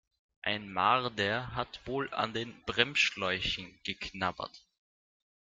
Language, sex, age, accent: German, male, 19-29, Österreichisches Deutsch